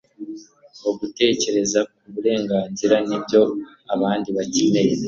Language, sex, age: Kinyarwanda, male, 19-29